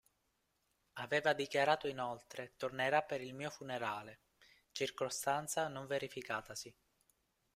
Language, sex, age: Italian, male, 19-29